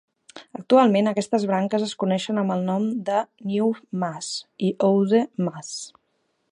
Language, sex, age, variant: Catalan, female, 30-39, Central